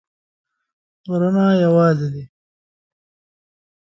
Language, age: Pashto, 19-29